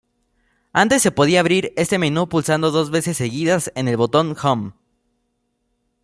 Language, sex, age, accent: Spanish, male, under 19, México